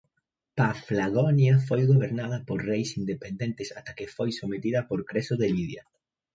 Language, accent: Galician, Central (gheada)